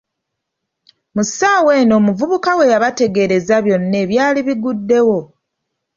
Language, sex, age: Ganda, female, 30-39